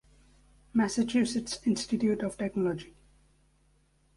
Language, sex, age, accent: English, male, 19-29, United States English